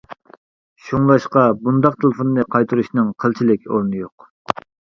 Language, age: Uyghur, 30-39